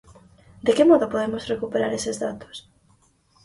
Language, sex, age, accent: Galician, female, 19-29, Normativo (estándar)